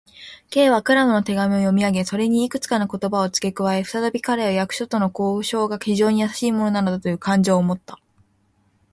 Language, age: Japanese, 19-29